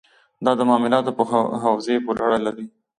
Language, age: Pashto, 19-29